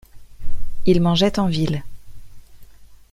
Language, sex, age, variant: French, female, 40-49, Français de métropole